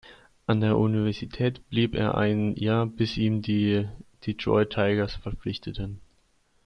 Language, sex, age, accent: German, male, 19-29, Deutschland Deutsch